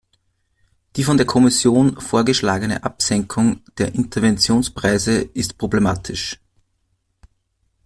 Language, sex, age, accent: German, male, 30-39, Österreichisches Deutsch